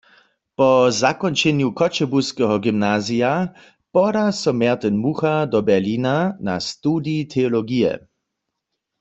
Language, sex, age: Upper Sorbian, male, 40-49